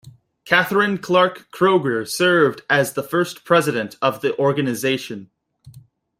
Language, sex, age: English, male, 19-29